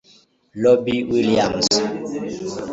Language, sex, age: Kinyarwanda, male, 19-29